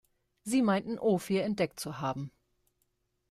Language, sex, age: German, female, 19-29